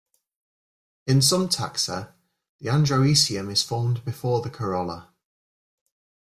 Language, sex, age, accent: English, male, 30-39, England English